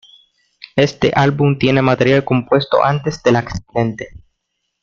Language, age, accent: Spanish, 90+, Caribe: Cuba, Venezuela, Puerto Rico, República Dominicana, Panamá, Colombia caribeña, México caribeño, Costa del golfo de México